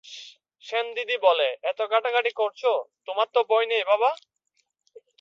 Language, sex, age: Bengali, male, 19-29